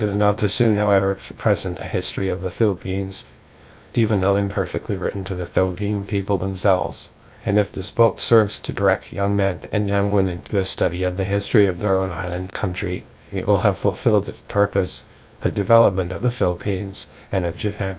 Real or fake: fake